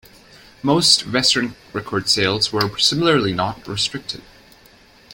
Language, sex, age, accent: English, male, 19-29, United States English